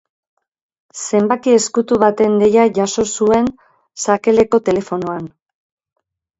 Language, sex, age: Basque, female, 50-59